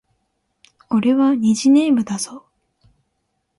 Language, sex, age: Japanese, female, 19-29